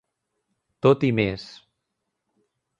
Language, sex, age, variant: Catalan, male, 19-29, Central